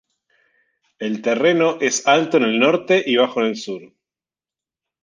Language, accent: Spanish, Rioplatense: Argentina, Uruguay, este de Bolivia, Paraguay